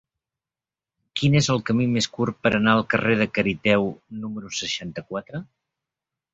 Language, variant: Catalan, Central